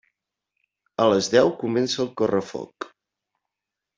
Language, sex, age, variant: Catalan, male, 19-29, Central